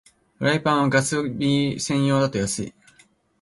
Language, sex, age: Japanese, male, 19-29